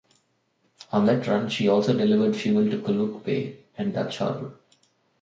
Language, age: English, 19-29